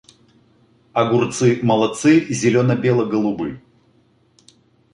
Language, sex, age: Russian, male, 40-49